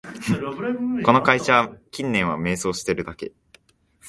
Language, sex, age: Japanese, male, 19-29